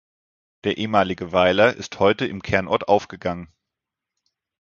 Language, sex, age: German, male, 30-39